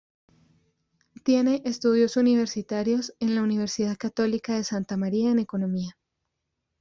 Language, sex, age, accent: Spanish, female, 19-29, Caribe: Cuba, Venezuela, Puerto Rico, República Dominicana, Panamá, Colombia caribeña, México caribeño, Costa del golfo de México